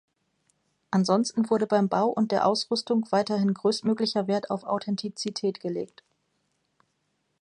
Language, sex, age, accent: German, female, 30-39, Deutschland Deutsch